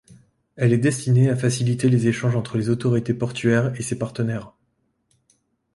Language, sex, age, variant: French, male, 30-39, Français de métropole